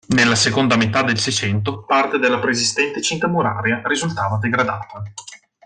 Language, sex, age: Italian, male, 19-29